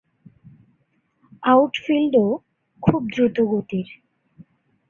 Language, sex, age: Bengali, female, 19-29